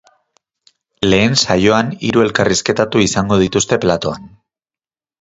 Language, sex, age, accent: Basque, male, 30-39, Mendebalekoa (Araba, Bizkaia, Gipuzkoako mendebaleko herri batzuk)